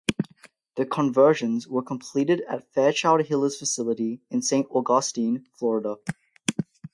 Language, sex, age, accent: English, male, under 19, Australian English